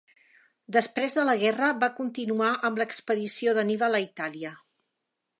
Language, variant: Catalan, Septentrional